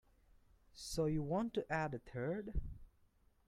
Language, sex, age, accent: English, male, 19-29, India and South Asia (India, Pakistan, Sri Lanka)